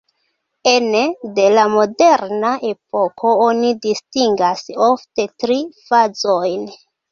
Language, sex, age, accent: Esperanto, female, 19-29, Internacia